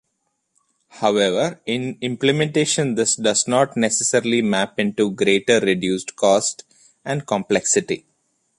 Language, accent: English, India and South Asia (India, Pakistan, Sri Lanka)